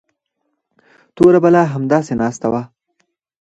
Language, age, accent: Pashto, 30-39, پکتیا ولایت، احمدزی